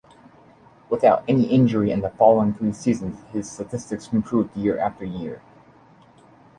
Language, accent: English, United States English